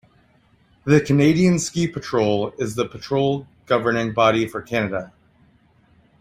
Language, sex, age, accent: English, male, 30-39, United States English